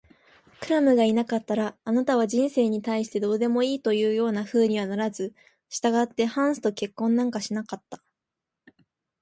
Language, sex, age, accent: Japanese, female, under 19, 標準語